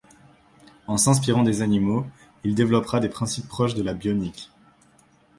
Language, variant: French, Français de métropole